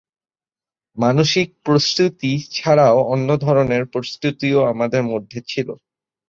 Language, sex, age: Bengali, male, 19-29